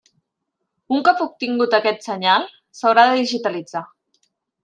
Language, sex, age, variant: Catalan, female, 30-39, Central